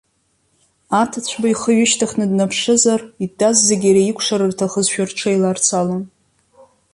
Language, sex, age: Abkhazian, female, 30-39